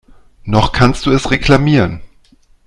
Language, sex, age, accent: German, male, 40-49, Deutschland Deutsch